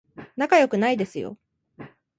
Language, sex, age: Japanese, female, 19-29